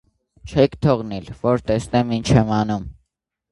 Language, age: Armenian, 19-29